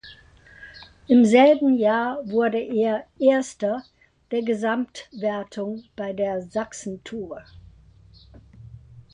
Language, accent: German, Deutschland Deutsch